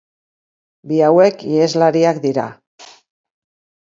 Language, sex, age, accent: Basque, female, 50-59, Mendebalekoa (Araba, Bizkaia, Gipuzkoako mendebaleko herri batzuk)